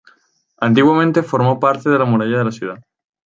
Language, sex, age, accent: Spanish, male, 19-29, España: Islas Canarias